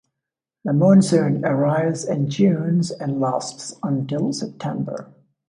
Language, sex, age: English, male, 19-29